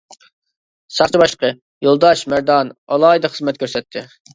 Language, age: Uyghur, 19-29